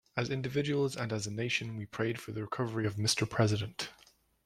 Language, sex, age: English, male, 30-39